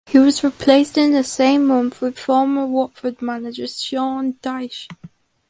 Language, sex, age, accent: English, female, under 19, England English